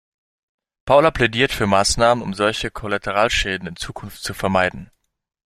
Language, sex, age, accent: German, male, 19-29, Deutschland Deutsch